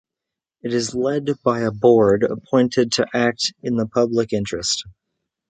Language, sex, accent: English, male, United States English